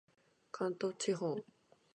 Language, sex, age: Japanese, female, 19-29